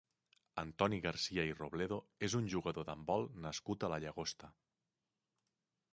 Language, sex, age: Catalan, male, 40-49